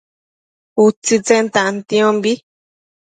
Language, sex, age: Matsés, female, under 19